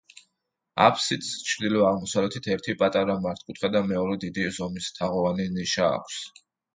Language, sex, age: Georgian, male, 30-39